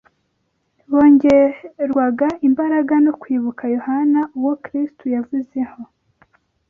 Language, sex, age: Kinyarwanda, female, 19-29